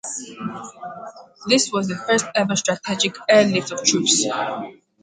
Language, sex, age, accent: English, female, 19-29, United States English